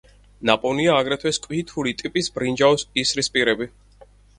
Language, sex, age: Georgian, male, 19-29